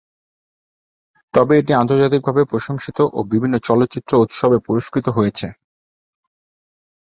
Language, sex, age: Bengali, male, 30-39